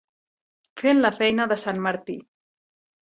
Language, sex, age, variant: Catalan, female, 30-39, Central